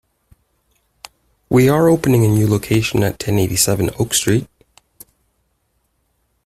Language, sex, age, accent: English, male, 40-49, Canadian English